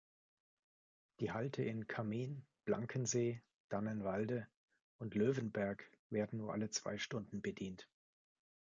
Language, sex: German, male